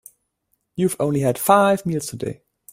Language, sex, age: English, male, 19-29